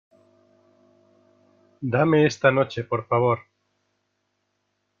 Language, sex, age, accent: Spanish, male, 40-49, España: Centro-Sur peninsular (Madrid, Toledo, Castilla-La Mancha)